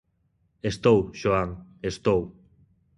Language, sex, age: Galician, male, 19-29